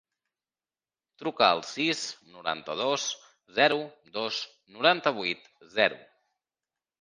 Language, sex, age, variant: Catalan, male, 19-29, Central